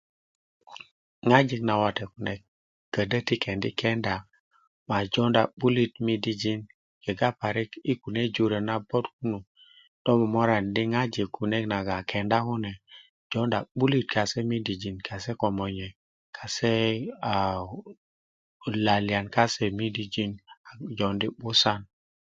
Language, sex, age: Kuku, male, 30-39